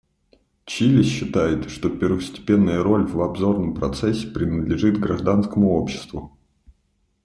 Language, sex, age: Russian, male, 30-39